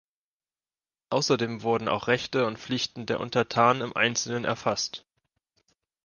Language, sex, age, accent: German, male, 19-29, Deutschland Deutsch